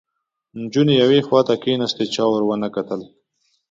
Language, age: Pashto, 30-39